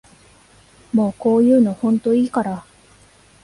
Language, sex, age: Japanese, female, 19-29